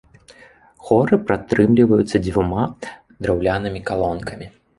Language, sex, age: Belarusian, male, 19-29